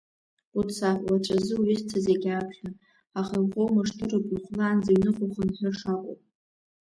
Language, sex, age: Abkhazian, female, under 19